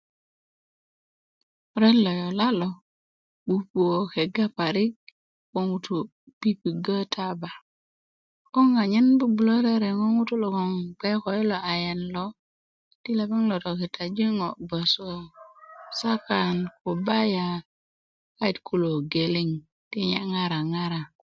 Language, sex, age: Kuku, female, 40-49